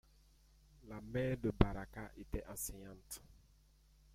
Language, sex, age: French, male, 19-29